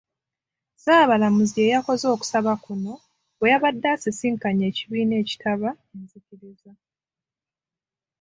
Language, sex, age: Ganda, female, 19-29